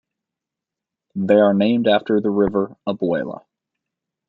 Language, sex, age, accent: English, male, 30-39, United States English